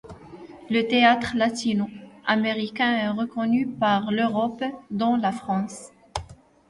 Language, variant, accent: French, Français du nord de l'Afrique, Français du Maroc